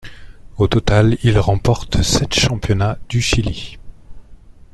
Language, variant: French, Français de métropole